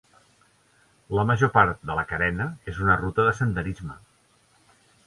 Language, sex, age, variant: Catalan, male, 60-69, Central